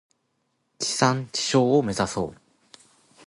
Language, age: Japanese, 40-49